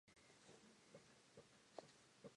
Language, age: English, 19-29